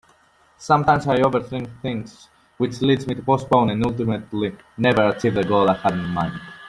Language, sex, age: English, male, 19-29